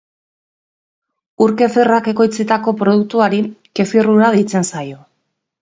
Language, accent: Basque, Mendebalekoa (Araba, Bizkaia, Gipuzkoako mendebaleko herri batzuk)